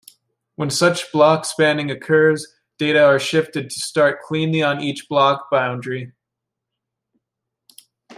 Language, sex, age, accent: English, male, 19-29, United States English